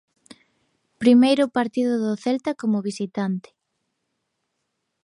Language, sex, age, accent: Galician, female, 30-39, Normativo (estándar)